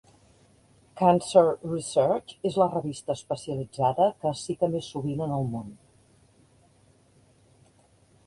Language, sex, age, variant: Catalan, female, 50-59, Central